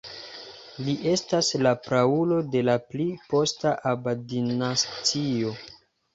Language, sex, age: Esperanto, male, 19-29